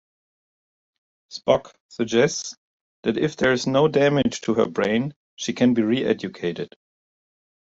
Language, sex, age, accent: English, male, 40-49, United States English